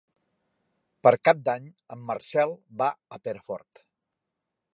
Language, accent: Catalan, tarragoní